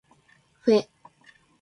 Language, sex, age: Japanese, female, 19-29